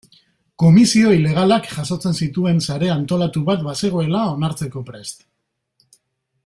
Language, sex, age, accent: Basque, male, 40-49, Mendebalekoa (Araba, Bizkaia, Gipuzkoako mendebaleko herri batzuk)